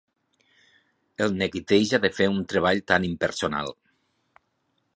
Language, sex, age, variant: Catalan, male, 50-59, Septentrional